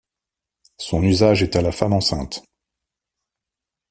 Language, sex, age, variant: French, male, 40-49, Français de métropole